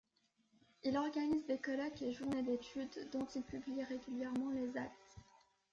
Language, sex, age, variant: French, female, under 19, Français de métropole